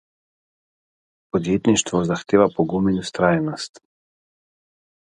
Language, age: Slovenian, 40-49